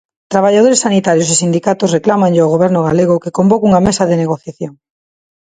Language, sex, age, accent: Galician, female, 30-39, Neofalante